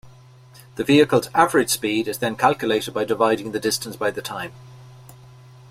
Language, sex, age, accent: English, male, 50-59, Irish English